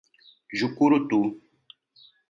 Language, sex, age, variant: Portuguese, male, 30-39, Portuguese (Brasil)